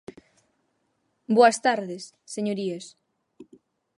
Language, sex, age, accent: Galician, female, under 19, Central (gheada)